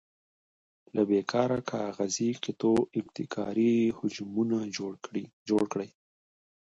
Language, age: Pashto, 19-29